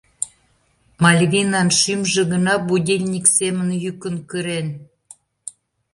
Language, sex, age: Mari, female, 60-69